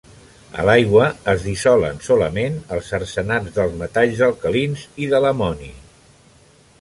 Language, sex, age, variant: Catalan, male, 60-69, Central